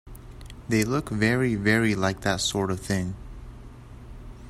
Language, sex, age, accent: English, male, 19-29, United States English